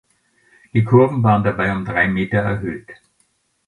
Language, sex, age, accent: German, male, 60-69, Österreichisches Deutsch